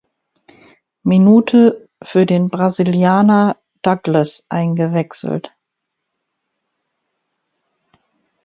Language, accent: German, Deutschland Deutsch